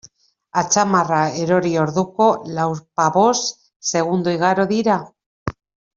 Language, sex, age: Basque, female, 40-49